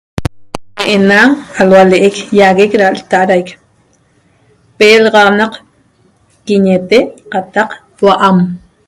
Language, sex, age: Toba, female, 40-49